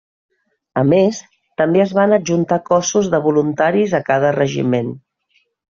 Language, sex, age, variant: Catalan, female, 40-49, Central